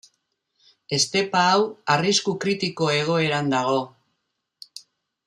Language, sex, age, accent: Basque, female, 60-69, Mendebalekoa (Araba, Bizkaia, Gipuzkoako mendebaleko herri batzuk)